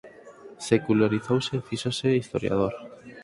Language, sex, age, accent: Galician, male, 19-29, Normativo (estándar)